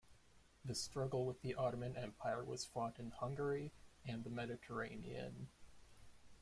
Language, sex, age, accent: English, male, 19-29, United States English